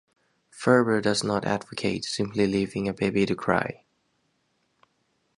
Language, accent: English, United States English